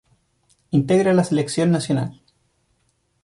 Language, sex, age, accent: Spanish, male, 30-39, Chileno: Chile, Cuyo